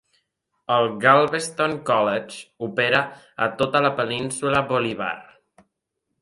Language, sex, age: Catalan, male, 40-49